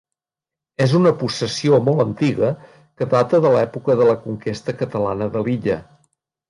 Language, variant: Catalan, Nord-Occidental